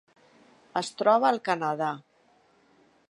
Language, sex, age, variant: Catalan, female, 50-59, Central